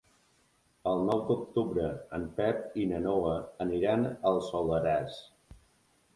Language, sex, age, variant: Catalan, male, 30-39, Balear